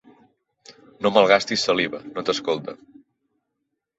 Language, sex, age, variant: Catalan, male, 30-39, Central